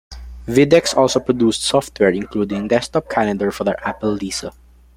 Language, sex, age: English, male, 19-29